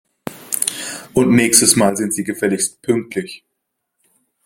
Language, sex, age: German, male, 19-29